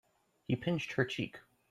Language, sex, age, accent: English, male, 19-29, United States English